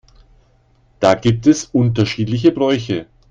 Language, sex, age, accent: German, male, 50-59, Deutschland Deutsch